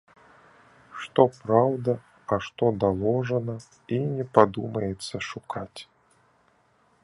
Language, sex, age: Belarusian, male, 30-39